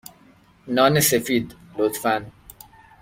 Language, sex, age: Persian, male, 19-29